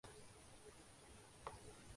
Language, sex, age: Urdu, male, 19-29